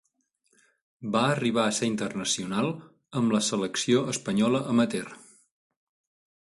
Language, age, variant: Catalan, 40-49, Central